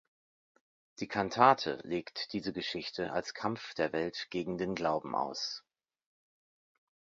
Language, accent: German, Deutschland Deutsch